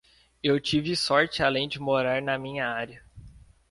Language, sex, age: Portuguese, male, 19-29